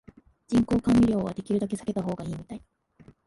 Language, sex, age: Japanese, female, 19-29